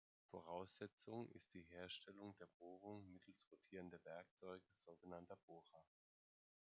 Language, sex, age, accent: German, male, 30-39, Deutschland Deutsch